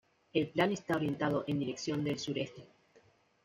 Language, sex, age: Spanish, female, 19-29